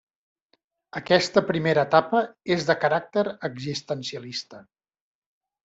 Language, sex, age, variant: Catalan, male, 40-49, Central